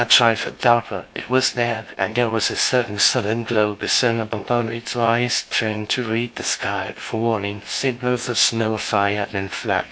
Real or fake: fake